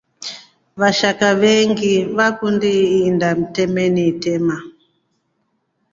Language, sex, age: Rombo, female, 40-49